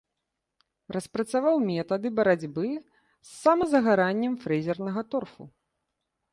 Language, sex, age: Belarusian, female, 30-39